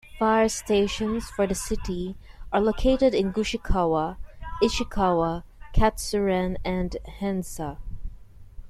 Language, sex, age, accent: English, female, 30-39, Filipino